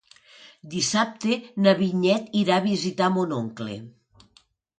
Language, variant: Catalan, Nord-Occidental